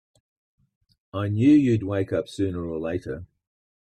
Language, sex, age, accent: English, male, 60-69, Australian English